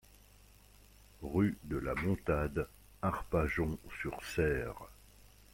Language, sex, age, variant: French, male, 50-59, Français de métropole